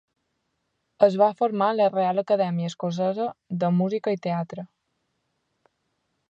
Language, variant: Catalan, Balear